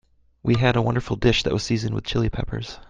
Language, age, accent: English, 19-29, United States English